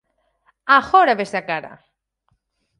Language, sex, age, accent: Galician, female, 19-29, Atlántico (seseo e gheada)